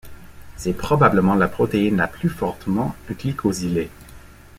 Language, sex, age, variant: French, male, 19-29, Français de métropole